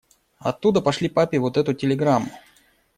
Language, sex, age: Russian, male, 40-49